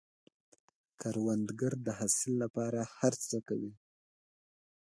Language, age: Pashto, 19-29